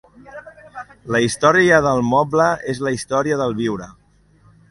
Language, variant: Catalan, Central